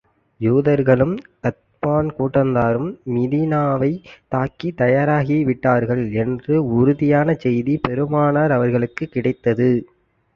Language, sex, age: Tamil, male, 19-29